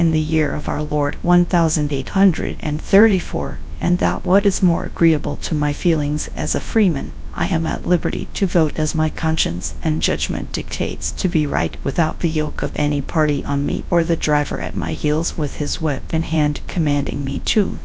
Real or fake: fake